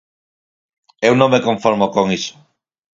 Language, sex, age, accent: Galician, male, 40-49, Normativo (estándar)